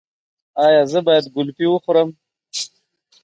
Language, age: Pashto, 30-39